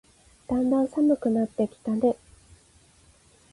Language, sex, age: Japanese, female, 30-39